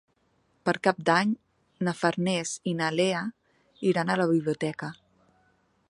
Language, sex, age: Catalan, female, 40-49